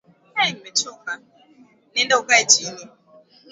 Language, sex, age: Swahili, female, 19-29